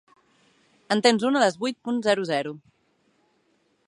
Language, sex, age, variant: Catalan, female, 40-49, Central